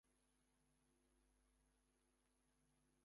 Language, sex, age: English, female, 19-29